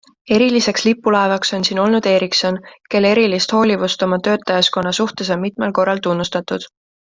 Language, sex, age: Estonian, female, 19-29